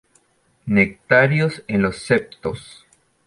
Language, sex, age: Spanish, male, 50-59